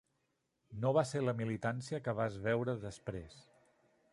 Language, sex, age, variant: Catalan, male, 50-59, Central